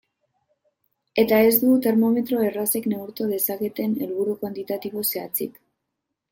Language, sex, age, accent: Basque, female, 19-29, Mendebalekoa (Araba, Bizkaia, Gipuzkoako mendebaleko herri batzuk)